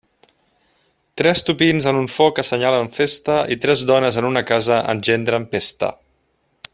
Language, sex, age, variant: Catalan, male, 30-39, Central